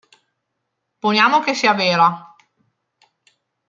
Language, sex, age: Italian, female, 30-39